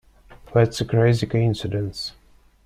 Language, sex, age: English, male, 19-29